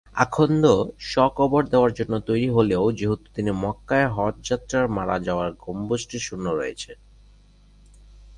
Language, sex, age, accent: Bengali, male, 19-29, Native